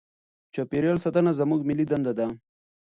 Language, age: Pashto, 30-39